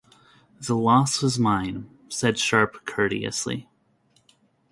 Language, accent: English, United States English